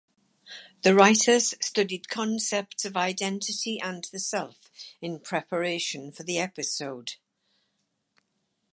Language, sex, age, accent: English, female, 80-89, England English